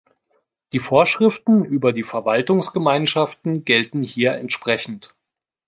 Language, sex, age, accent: German, male, 40-49, Deutschland Deutsch